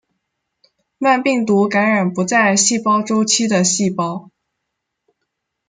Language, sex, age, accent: Chinese, female, 19-29, 出生地：北京市